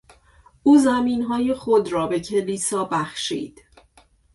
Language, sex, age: Persian, female, 30-39